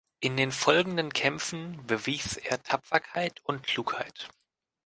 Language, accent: German, Deutschland Deutsch